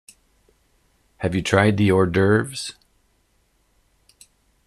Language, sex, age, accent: English, male, 50-59, United States English